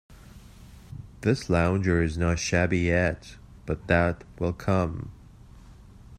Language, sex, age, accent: English, male, 30-39, United States English